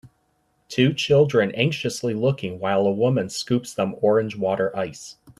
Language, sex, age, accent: English, male, 19-29, United States English